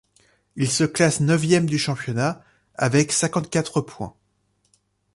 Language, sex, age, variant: French, male, 30-39, Français de métropole